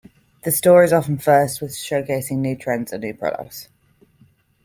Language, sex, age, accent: English, female, 19-29, England English